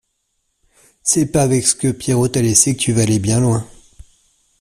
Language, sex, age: French, male, 30-39